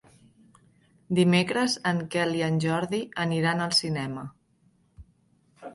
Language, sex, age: Catalan, female, 30-39